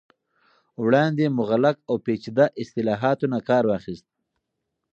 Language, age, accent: Pashto, 30-39, کندهارۍ لهجه